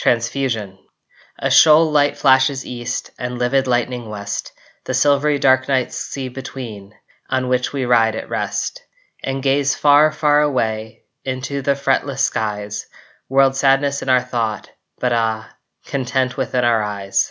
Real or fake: real